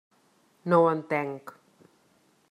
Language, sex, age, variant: Catalan, female, 40-49, Central